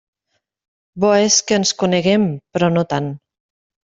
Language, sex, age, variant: Catalan, female, 40-49, Nord-Occidental